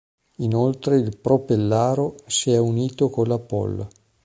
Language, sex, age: Italian, male, 50-59